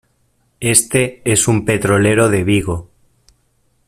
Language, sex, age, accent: Spanish, male, 40-49, España: Norte peninsular (Asturias, Castilla y León, Cantabria, País Vasco, Navarra, Aragón, La Rioja, Guadalajara, Cuenca)